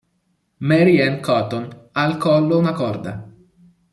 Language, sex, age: Italian, male, 19-29